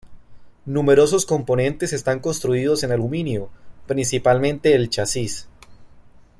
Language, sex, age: Spanish, male, 19-29